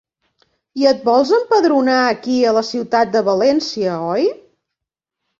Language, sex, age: Catalan, female, 50-59